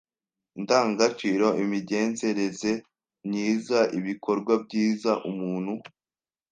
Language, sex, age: Kinyarwanda, male, under 19